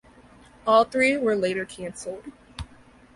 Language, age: English, 19-29